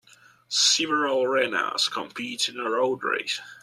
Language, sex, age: English, male, 19-29